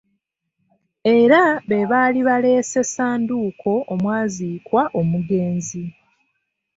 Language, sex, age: Ganda, female, 19-29